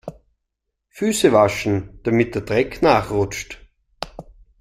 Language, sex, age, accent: German, male, 30-39, Österreichisches Deutsch